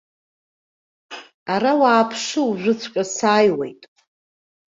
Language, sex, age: Abkhazian, female, 40-49